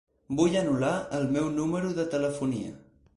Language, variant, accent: Catalan, Central, central